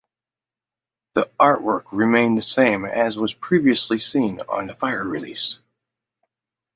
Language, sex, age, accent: English, male, 30-39, United States English